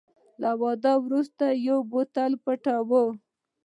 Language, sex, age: Pashto, female, 19-29